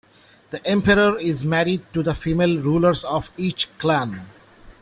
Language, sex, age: English, male, 40-49